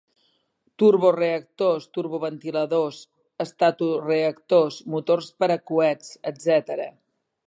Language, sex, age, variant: Catalan, female, 50-59, Central